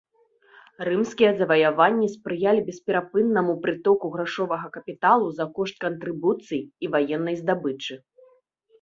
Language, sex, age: Belarusian, female, 30-39